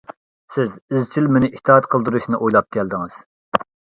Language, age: Uyghur, 30-39